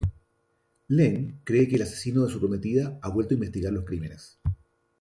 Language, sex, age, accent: Spanish, male, 40-49, Chileno: Chile, Cuyo